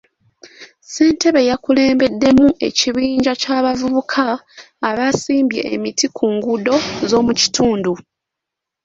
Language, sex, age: Ganda, female, 19-29